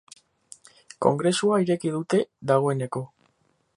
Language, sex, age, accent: Basque, male, 19-29, Mendebalekoa (Araba, Bizkaia, Gipuzkoako mendebaleko herri batzuk)